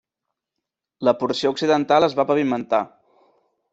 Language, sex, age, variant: Catalan, male, 30-39, Central